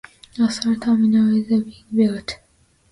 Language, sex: English, female